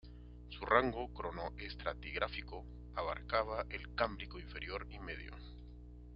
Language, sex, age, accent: Spanish, male, 30-39, Andino-Pacífico: Colombia, Perú, Ecuador, oeste de Bolivia y Venezuela andina